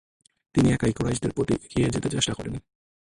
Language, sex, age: Bengali, male, 19-29